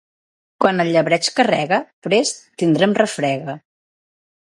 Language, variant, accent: Catalan, Central, central